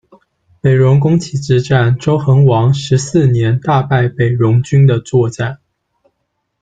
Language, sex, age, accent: Chinese, male, 19-29, 出生地：福建省